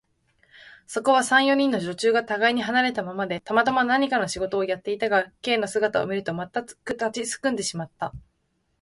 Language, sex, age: Japanese, female, 19-29